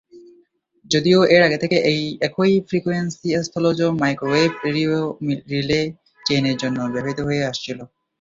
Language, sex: Bengali, male